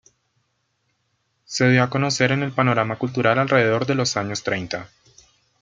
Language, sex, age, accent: Spanish, male, 19-29, Andino-Pacífico: Colombia, Perú, Ecuador, oeste de Bolivia y Venezuela andina